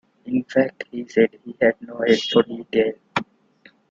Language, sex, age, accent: English, male, 19-29, India and South Asia (India, Pakistan, Sri Lanka)